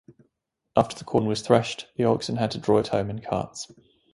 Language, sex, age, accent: English, male, 19-29, England English